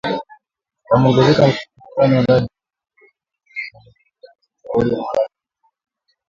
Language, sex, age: Swahili, male, 19-29